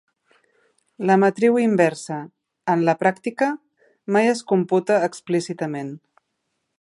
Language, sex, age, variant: Catalan, female, 30-39, Central